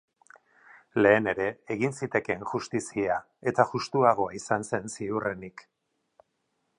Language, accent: Basque, Erdialdekoa edo Nafarra (Gipuzkoa, Nafarroa)